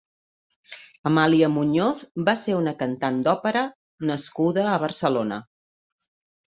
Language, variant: Catalan, Septentrional